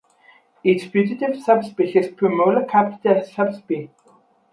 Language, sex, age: English, male, 19-29